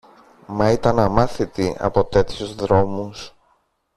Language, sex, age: Greek, male, 30-39